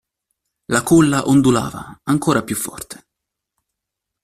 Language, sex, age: Italian, male, 19-29